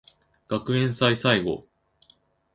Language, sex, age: Japanese, male, 19-29